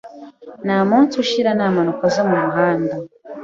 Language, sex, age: Kinyarwanda, female, 19-29